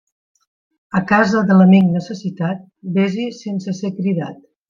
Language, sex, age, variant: Catalan, female, 50-59, Central